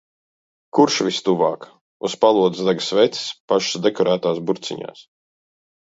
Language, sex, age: Latvian, male, 30-39